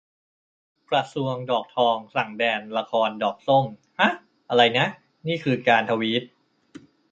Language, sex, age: Thai, male, 30-39